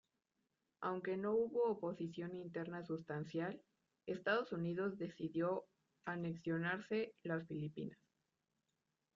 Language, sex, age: Spanish, female, 19-29